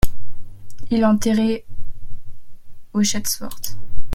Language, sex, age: French, female, 19-29